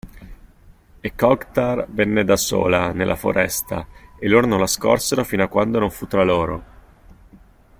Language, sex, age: Italian, male, 30-39